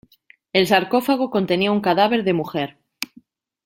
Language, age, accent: Spanish, 30-39, España: Norte peninsular (Asturias, Castilla y León, Cantabria, País Vasco, Navarra, Aragón, La Rioja, Guadalajara, Cuenca)